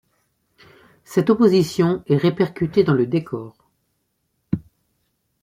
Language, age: French, 60-69